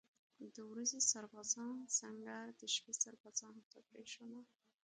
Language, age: Pashto, under 19